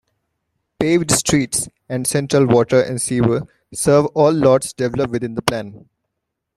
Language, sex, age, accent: English, male, 19-29, India and South Asia (India, Pakistan, Sri Lanka)